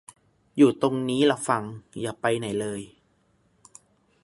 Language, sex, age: Thai, male, 19-29